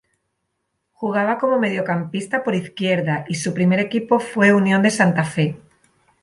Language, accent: Spanish, España: Sur peninsular (Andalucia, Extremadura, Murcia)